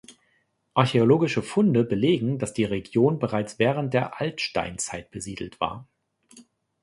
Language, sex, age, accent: German, male, 30-39, Deutschland Deutsch